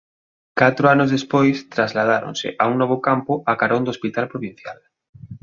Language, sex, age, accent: Galician, male, 30-39, Normativo (estándar)